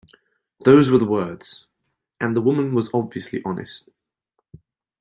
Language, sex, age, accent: English, male, 19-29, England English